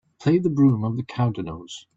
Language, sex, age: English, male, 19-29